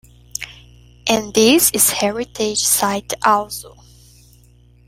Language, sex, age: English, female, 30-39